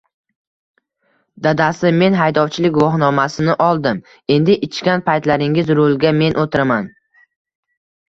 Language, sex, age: Uzbek, male, under 19